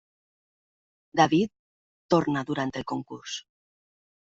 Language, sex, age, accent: Catalan, female, 40-49, valencià